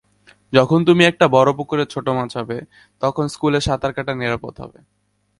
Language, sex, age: Bengali, male, 19-29